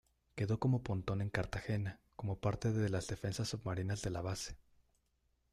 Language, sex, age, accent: Spanish, male, 19-29, México